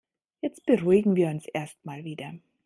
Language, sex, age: German, female, 30-39